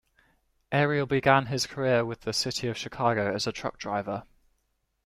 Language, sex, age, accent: English, male, 19-29, England English